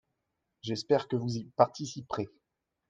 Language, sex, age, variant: French, male, 30-39, Français de métropole